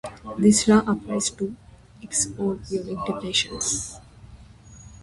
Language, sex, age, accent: English, female, 19-29, India and South Asia (India, Pakistan, Sri Lanka)